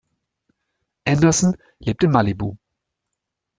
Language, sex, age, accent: German, male, 50-59, Deutschland Deutsch